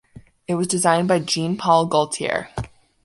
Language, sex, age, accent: English, female, under 19, United States English